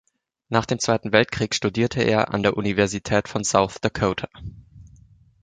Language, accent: German, Deutschland Deutsch